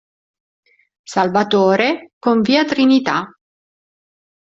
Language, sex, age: Italian, female, 50-59